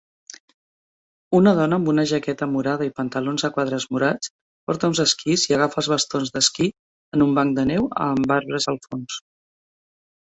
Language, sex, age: Catalan, female, 60-69